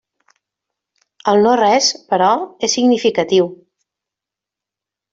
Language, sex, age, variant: Catalan, female, 40-49, Central